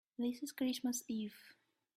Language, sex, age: English, female, 19-29